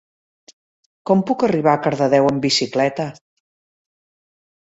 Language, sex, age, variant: Catalan, female, 50-59, Central